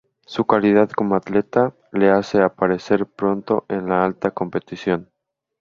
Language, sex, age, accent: Spanish, male, 19-29, México